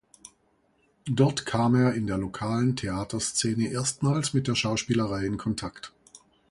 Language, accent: German, Deutschland Deutsch